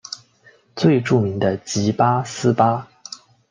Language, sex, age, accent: Chinese, male, 19-29, 出生地：广东省